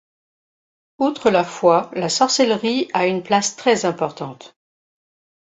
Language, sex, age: French, female, 50-59